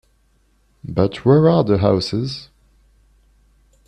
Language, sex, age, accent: English, male, 19-29, England English